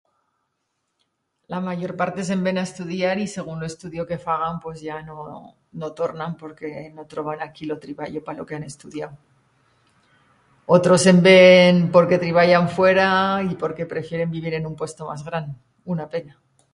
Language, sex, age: Aragonese, female, 50-59